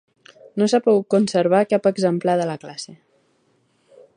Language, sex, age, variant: Catalan, female, 30-39, Balear